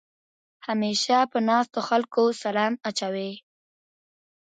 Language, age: Pashto, 30-39